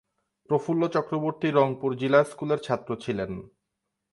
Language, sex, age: Bengali, male, 19-29